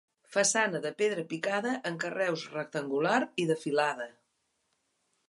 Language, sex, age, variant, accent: Catalan, female, 60-69, Central, central